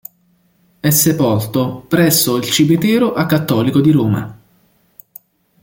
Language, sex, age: Italian, male, 19-29